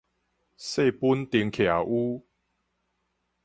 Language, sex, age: Min Nan Chinese, male, 30-39